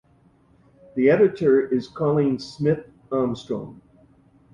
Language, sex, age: English, male, 60-69